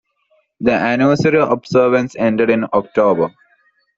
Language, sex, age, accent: English, male, 19-29, India and South Asia (India, Pakistan, Sri Lanka)